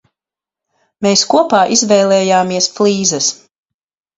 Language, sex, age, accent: Latvian, female, 30-39, Latgaliešu